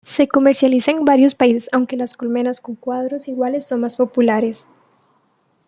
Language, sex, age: Spanish, male, 90+